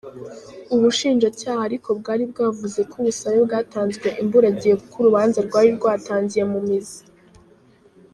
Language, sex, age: Kinyarwanda, female, under 19